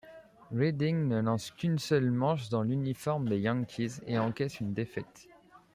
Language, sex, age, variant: French, male, 30-39, Français de métropole